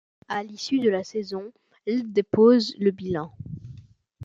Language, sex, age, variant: French, male, under 19, Français de métropole